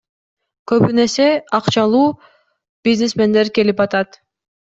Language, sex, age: Kyrgyz, female, 19-29